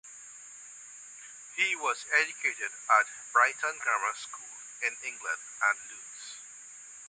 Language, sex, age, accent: English, male, 40-49, West Indies and Bermuda (Bahamas, Bermuda, Jamaica, Trinidad)